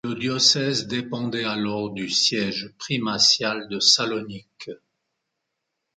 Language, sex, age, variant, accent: French, male, 60-69, Français d'Europe, Français de Suisse